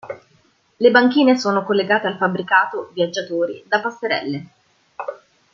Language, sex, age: Italian, female, 19-29